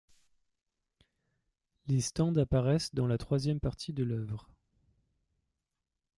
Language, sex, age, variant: French, male, 30-39, Français de métropole